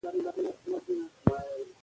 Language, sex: Pashto, female